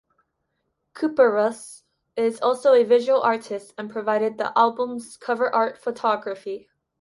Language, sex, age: English, female, under 19